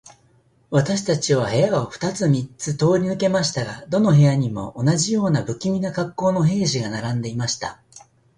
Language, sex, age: Japanese, male, 60-69